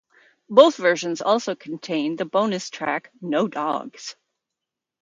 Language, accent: English, United States English